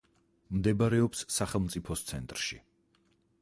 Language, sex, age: Georgian, male, 40-49